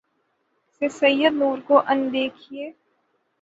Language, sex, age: Urdu, female, 19-29